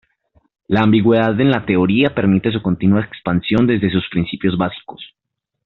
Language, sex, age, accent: Spanish, male, 19-29, Andino-Pacífico: Colombia, Perú, Ecuador, oeste de Bolivia y Venezuela andina